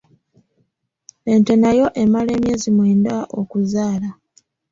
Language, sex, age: Ganda, female, 19-29